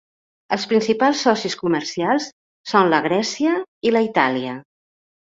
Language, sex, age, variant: Catalan, female, 50-59, Central